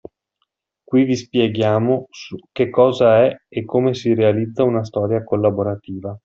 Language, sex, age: Italian, male, 40-49